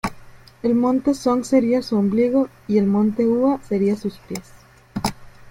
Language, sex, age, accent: Spanish, female, 19-29, México